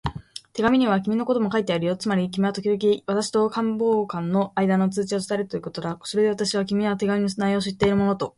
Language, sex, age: Japanese, female, under 19